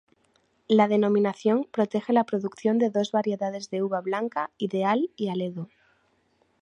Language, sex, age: Spanish, female, 19-29